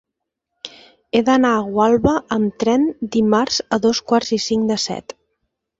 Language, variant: Catalan, Septentrional